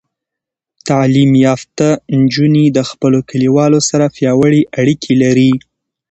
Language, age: Pashto, 19-29